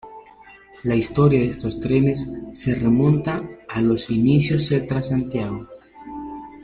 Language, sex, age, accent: Spanish, male, 19-29, Andino-Pacífico: Colombia, Perú, Ecuador, oeste de Bolivia y Venezuela andina